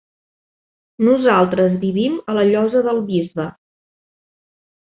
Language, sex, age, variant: Catalan, female, 40-49, Central